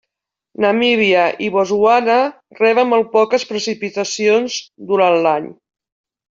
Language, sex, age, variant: Catalan, female, 60-69, Nord-Occidental